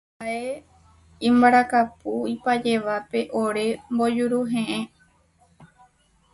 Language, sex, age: Guarani, female, 19-29